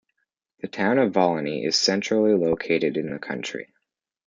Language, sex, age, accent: English, male, under 19, Canadian English